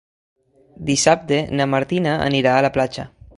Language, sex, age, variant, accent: Catalan, male, 19-29, Valencià central, valencià